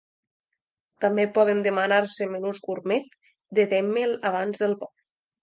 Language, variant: Catalan, Nord-Occidental